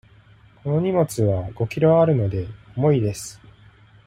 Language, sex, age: Japanese, male, 30-39